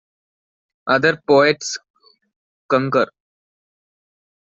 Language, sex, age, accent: English, male, under 19, India and South Asia (India, Pakistan, Sri Lanka)